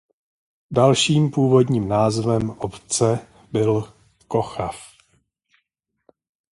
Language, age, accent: Czech, 40-49, pražský